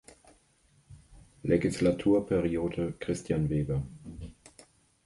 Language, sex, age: German, male, 30-39